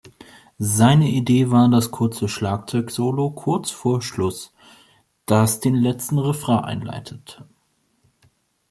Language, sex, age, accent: German, male, 19-29, Deutschland Deutsch